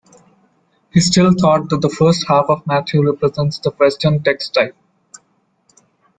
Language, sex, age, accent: English, male, 19-29, India and South Asia (India, Pakistan, Sri Lanka)